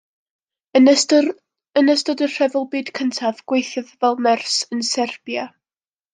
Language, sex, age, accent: Welsh, female, under 19, Y Deyrnas Unedig Cymraeg